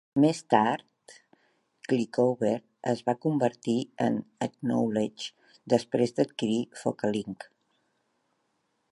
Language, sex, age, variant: Catalan, female, 40-49, Central